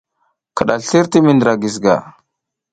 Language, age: South Giziga, 30-39